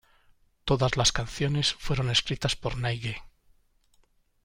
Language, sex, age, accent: Spanish, male, 50-59, España: Norte peninsular (Asturias, Castilla y León, Cantabria, País Vasco, Navarra, Aragón, La Rioja, Guadalajara, Cuenca)